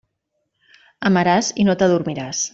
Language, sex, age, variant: Catalan, female, 40-49, Central